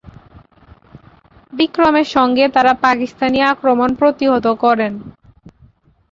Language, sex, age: Bengali, female, 19-29